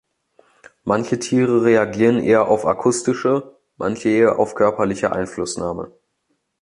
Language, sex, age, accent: German, male, under 19, Deutschland Deutsch